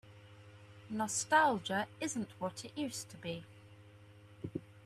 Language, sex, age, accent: English, female, 30-39, England English